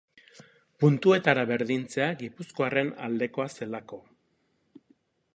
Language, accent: Basque, Erdialdekoa edo Nafarra (Gipuzkoa, Nafarroa)